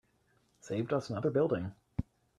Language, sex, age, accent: English, male, 40-49, United States English